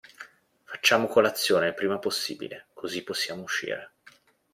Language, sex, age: Italian, male, 30-39